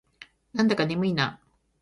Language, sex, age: Japanese, female, 50-59